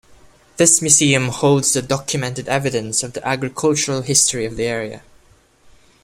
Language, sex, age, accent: English, male, 19-29, Filipino